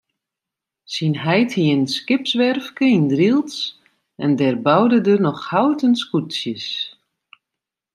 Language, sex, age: Western Frisian, female, 30-39